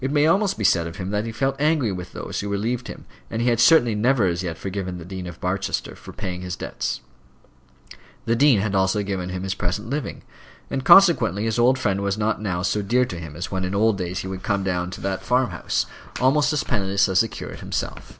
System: none